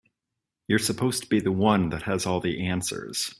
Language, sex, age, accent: English, male, 19-29, United States English